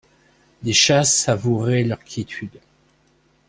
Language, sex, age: French, male, 40-49